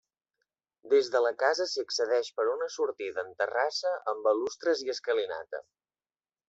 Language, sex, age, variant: Catalan, male, under 19, Central